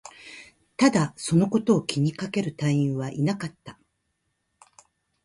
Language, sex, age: Japanese, female, 50-59